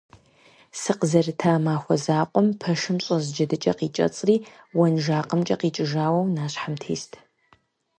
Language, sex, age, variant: Kabardian, female, 19-29, Адыгэбзэ (Къэбэрдей, Кирил, псоми зэдай)